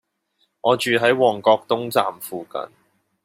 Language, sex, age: Cantonese, male, 19-29